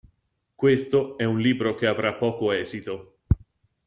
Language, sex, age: Italian, male, 50-59